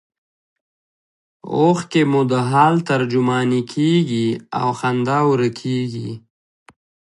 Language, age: Pashto, 19-29